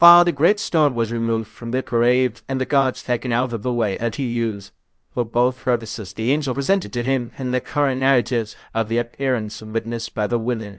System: TTS, VITS